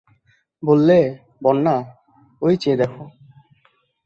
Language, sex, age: Bengali, male, 19-29